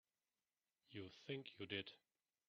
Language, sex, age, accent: English, male, 40-49, United States English